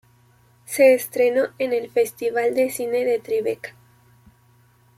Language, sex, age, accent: Spanish, female, 19-29, México